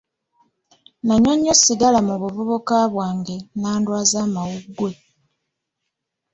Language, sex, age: Ganda, female, 19-29